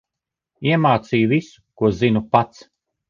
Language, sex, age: Latvian, male, 30-39